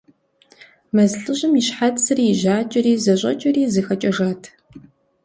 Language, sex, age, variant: Kabardian, female, 30-39, Адыгэбзэ (Къэбэрдей, Кирил, псоми зэдай)